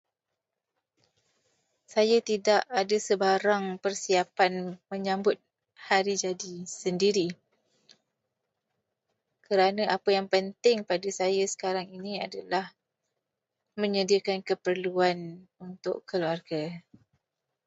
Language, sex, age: Malay, female, 30-39